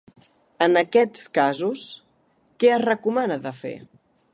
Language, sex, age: Catalan, male, 19-29